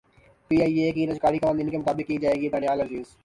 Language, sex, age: Urdu, male, 19-29